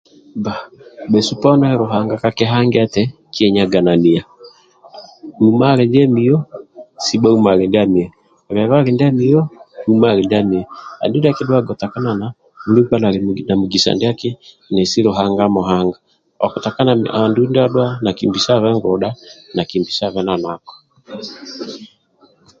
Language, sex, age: Amba (Uganda), male, 30-39